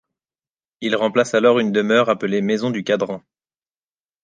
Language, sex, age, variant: French, male, 19-29, Français de métropole